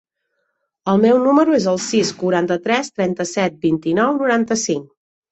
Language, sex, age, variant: Catalan, female, 40-49, Central